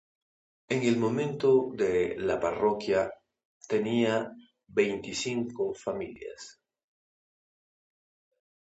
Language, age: Spanish, 60-69